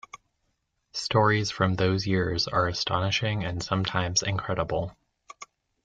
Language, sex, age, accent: English, male, 19-29, United States English